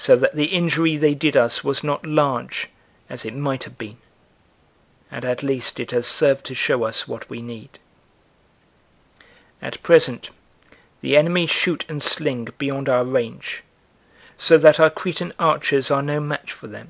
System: none